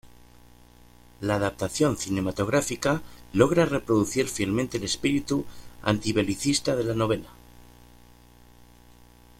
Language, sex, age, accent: Spanish, male, 40-49, España: Norte peninsular (Asturias, Castilla y León, Cantabria, País Vasco, Navarra, Aragón, La Rioja, Guadalajara, Cuenca)